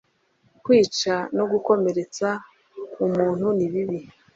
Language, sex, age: Kinyarwanda, female, 19-29